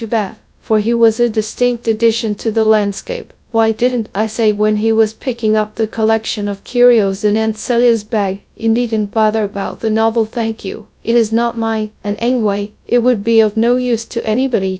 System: TTS, GradTTS